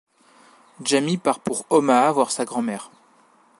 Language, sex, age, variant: French, male, 19-29, Français de métropole